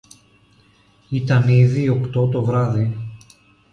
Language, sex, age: Greek, male, 40-49